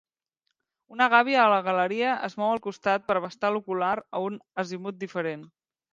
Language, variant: Catalan, Central